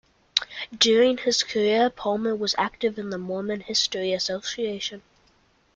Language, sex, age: English, male, under 19